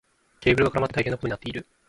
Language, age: Japanese, 19-29